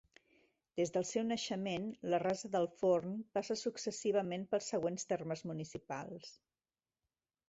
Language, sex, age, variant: Catalan, female, 40-49, Central